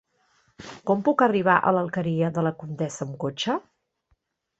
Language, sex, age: Catalan, female, 40-49